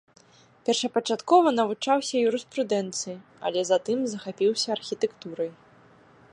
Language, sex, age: Belarusian, female, 30-39